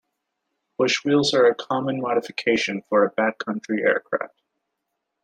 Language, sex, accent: English, male, Canadian English